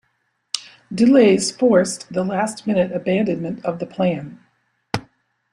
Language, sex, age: English, female, 60-69